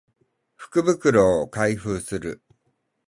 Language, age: Japanese, 40-49